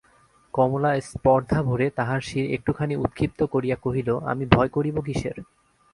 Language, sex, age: Bengali, male, 19-29